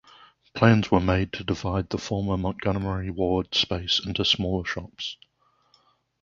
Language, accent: English, New Zealand English